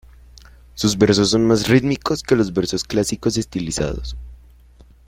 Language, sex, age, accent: Spanish, male, under 19, Andino-Pacífico: Colombia, Perú, Ecuador, oeste de Bolivia y Venezuela andina